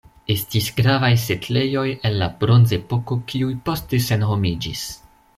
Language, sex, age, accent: Esperanto, male, 19-29, Internacia